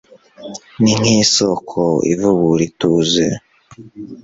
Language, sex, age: Kinyarwanda, male, 19-29